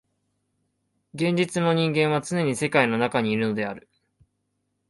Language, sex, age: Japanese, male, 19-29